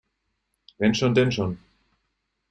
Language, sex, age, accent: German, male, 30-39, Deutschland Deutsch